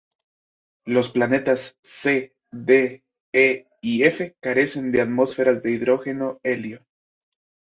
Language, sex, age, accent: Spanish, male, 19-29, América central